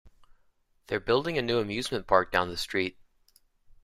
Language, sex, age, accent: English, male, 19-29, United States English